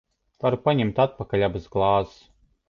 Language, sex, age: Latvian, male, 30-39